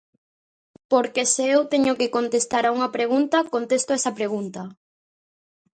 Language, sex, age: Galician, female, under 19